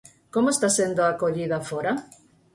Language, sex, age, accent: Galician, female, 50-59, Normativo (estándar)